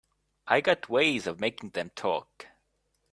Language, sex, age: English, male, 30-39